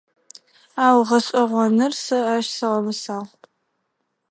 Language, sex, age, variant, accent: Adyghe, female, under 19, Адыгабзэ (Кирил, пстэумэ зэдыряе), Бжъэдыгъу (Bjeduğ)